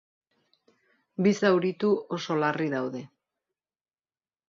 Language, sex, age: Basque, female, 50-59